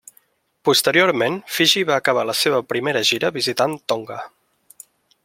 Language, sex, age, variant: Catalan, male, 19-29, Central